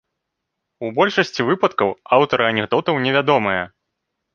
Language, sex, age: Belarusian, male, 19-29